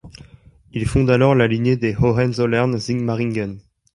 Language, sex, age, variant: French, male, 19-29, Français de métropole